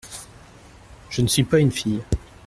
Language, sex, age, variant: French, male, 30-39, Français de métropole